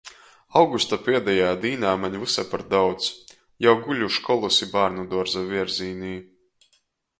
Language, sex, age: Latgalian, male, 19-29